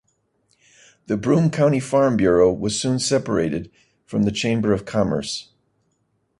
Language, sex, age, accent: English, male, 40-49, United States English